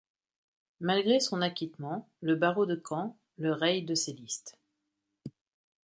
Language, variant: French, Français de métropole